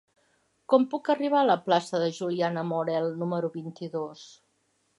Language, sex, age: Catalan, female, 60-69